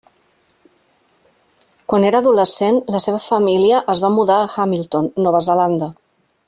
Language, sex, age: Catalan, female, 50-59